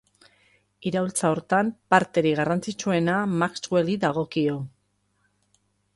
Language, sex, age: Basque, female, 50-59